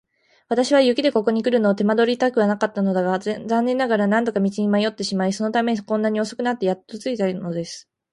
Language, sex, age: Japanese, female, 19-29